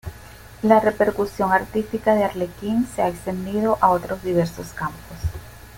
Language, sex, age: Spanish, female, 50-59